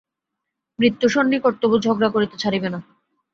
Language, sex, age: Bengali, female, 19-29